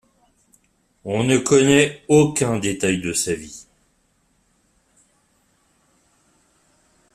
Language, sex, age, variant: French, male, 40-49, Français de métropole